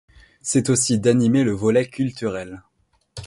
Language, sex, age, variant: French, male, under 19, Français de métropole